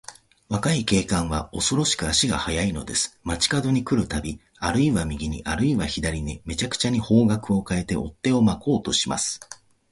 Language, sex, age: Japanese, male, 30-39